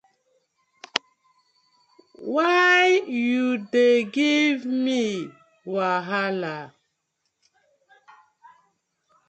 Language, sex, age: Nigerian Pidgin, female, 30-39